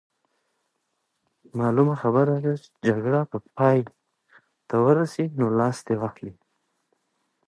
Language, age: Pashto, 30-39